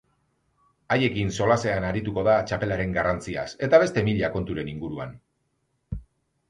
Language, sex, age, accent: Basque, male, 40-49, Mendebalekoa (Araba, Bizkaia, Gipuzkoako mendebaleko herri batzuk)